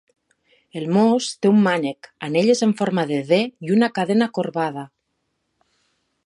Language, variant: Catalan, Nord-Occidental